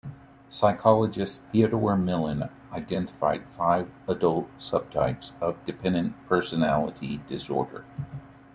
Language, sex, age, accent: English, male, 40-49, United States English